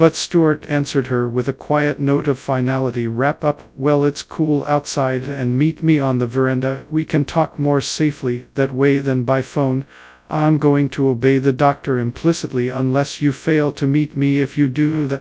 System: TTS, FastPitch